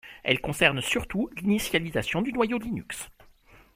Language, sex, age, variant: French, male, 40-49, Français de métropole